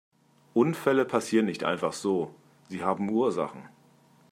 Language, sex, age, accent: German, male, 30-39, Deutschland Deutsch